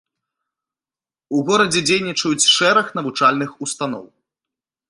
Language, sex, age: Belarusian, male, 19-29